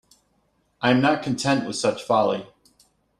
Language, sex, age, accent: English, male, 40-49, United States English